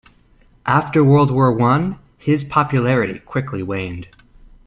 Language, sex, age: English, male, 19-29